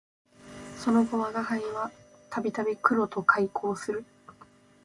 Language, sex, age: Japanese, female, 19-29